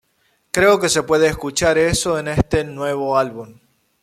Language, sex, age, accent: Spanish, female, 19-29, Rioplatense: Argentina, Uruguay, este de Bolivia, Paraguay